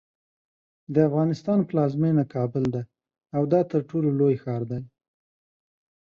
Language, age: Pashto, 30-39